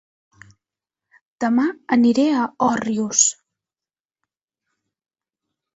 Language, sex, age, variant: Catalan, female, under 19, Central